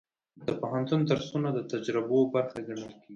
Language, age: Pashto, 19-29